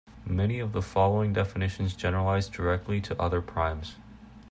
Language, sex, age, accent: English, male, under 19, United States English